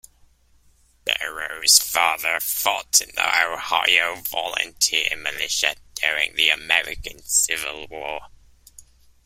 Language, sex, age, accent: English, male, 40-49, United States English